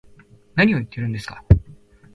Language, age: Japanese, 19-29